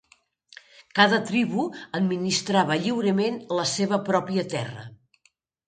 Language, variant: Catalan, Nord-Occidental